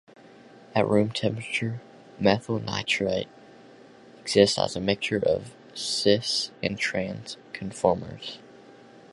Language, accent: English, United States English